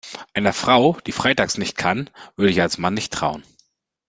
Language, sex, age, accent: German, male, 30-39, Deutschland Deutsch